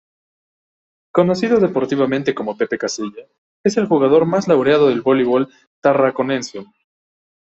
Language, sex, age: Spanish, male, 19-29